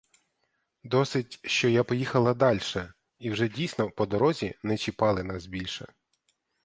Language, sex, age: Ukrainian, male, 30-39